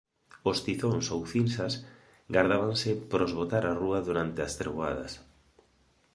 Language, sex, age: Galician, male, 40-49